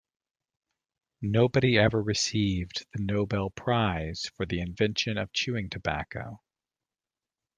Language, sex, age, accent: English, male, 40-49, United States English